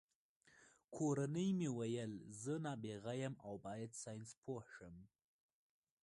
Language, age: Pashto, 19-29